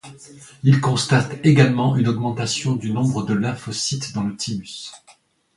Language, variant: French, Français de métropole